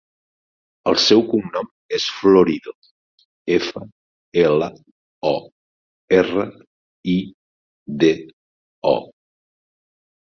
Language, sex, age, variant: Catalan, male, 50-59, Central